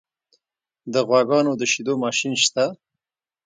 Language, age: Pashto, 30-39